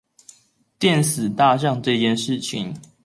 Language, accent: Chinese, 出生地：臺中市